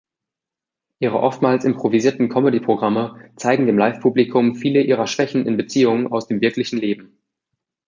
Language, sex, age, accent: German, male, 19-29, Deutschland Deutsch